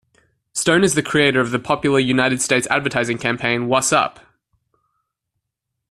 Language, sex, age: English, male, 19-29